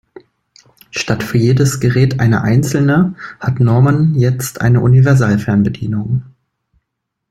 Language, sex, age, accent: German, male, 19-29, Deutschland Deutsch